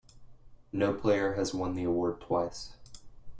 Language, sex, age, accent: English, male, 19-29, United States English